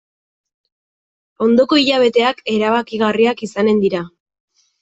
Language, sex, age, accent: Basque, female, 19-29, Mendebalekoa (Araba, Bizkaia, Gipuzkoako mendebaleko herri batzuk)